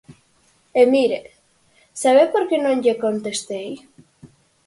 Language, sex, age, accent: Galician, female, under 19, Normativo (estándar)